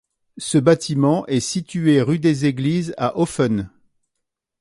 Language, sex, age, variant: French, male, 60-69, Français de métropole